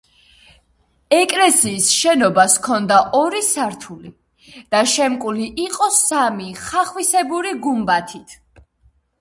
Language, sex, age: Georgian, female, 50-59